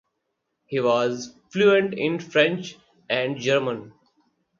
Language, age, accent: English, 19-29, India and South Asia (India, Pakistan, Sri Lanka)